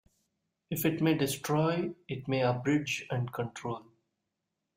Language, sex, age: English, male, 19-29